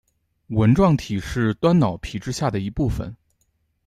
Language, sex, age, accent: Chinese, male, 19-29, 出生地：河北省